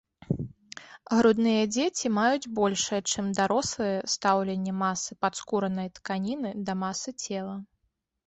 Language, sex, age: Belarusian, female, 30-39